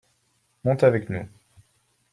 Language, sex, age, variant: French, male, 19-29, Français de métropole